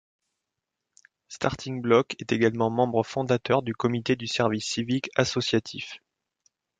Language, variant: French, Français de métropole